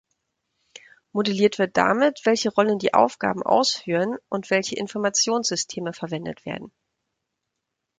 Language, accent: German, Deutschland Deutsch